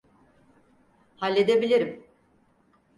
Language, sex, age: Turkish, female, 60-69